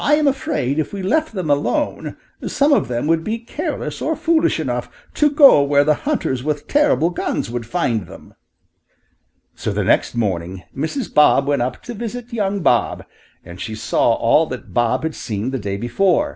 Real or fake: real